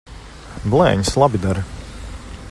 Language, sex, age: Latvian, male, 30-39